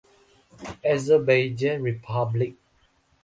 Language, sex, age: English, male, 19-29